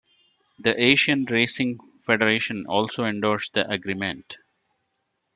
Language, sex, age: English, male, 40-49